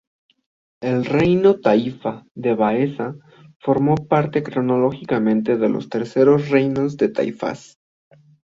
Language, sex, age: Spanish, male, 19-29